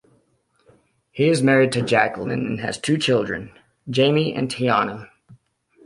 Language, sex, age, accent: English, male, 19-29, Irish English